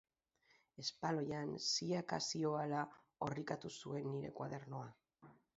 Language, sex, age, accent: Basque, female, 40-49, Mendebalekoa (Araba, Bizkaia, Gipuzkoako mendebaleko herri batzuk)